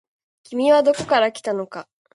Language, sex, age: Japanese, female, under 19